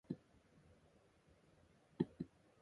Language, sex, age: English, female, 19-29